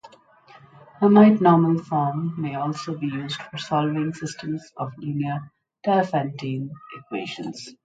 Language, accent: English, India and South Asia (India, Pakistan, Sri Lanka)